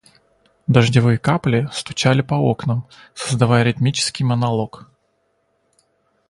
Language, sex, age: Russian, male, 30-39